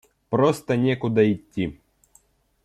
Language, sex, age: Russian, male, under 19